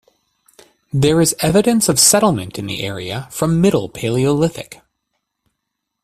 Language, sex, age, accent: English, male, 30-39, United States English